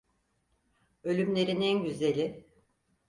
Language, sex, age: Turkish, female, 60-69